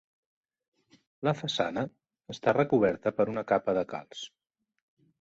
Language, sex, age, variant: Catalan, male, 50-59, Central